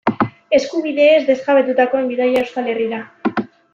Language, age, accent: Basque, under 19, Mendebalekoa (Araba, Bizkaia, Gipuzkoako mendebaleko herri batzuk)